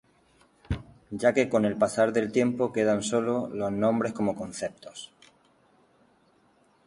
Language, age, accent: Spanish, 30-39, España: Sur peninsular (Andalucia, Extremadura, Murcia)